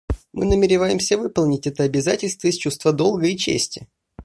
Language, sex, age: Russian, male, under 19